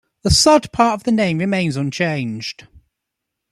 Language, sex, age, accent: English, male, 19-29, England English